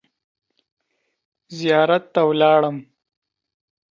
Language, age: Pashto, 30-39